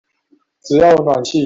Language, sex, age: Chinese, male, 19-29